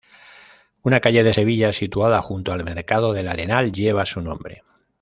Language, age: Spanish, 30-39